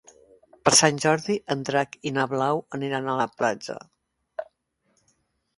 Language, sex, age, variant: Catalan, female, 70-79, Central